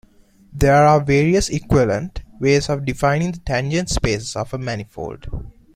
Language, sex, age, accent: English, male, 19-29, England English